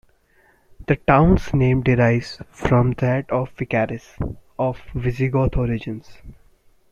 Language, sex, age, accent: English, male, under 19, India and South Asia (India, Pakistan, Sri Lanka)